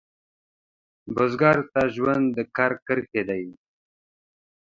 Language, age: Pashto, 30-39